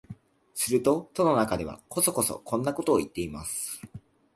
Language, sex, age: Japanese, male, under 19